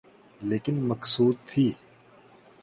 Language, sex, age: Urdu, male, 19-29